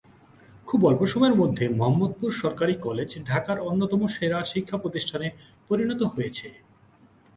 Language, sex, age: Bengali, male, 19-29